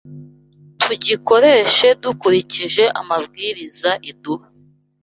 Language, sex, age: Kinyarwanda, female, 19-29